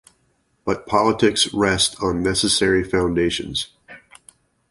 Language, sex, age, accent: English, male, 50-59, United States English